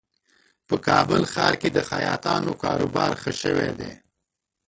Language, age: Pashto, 40-49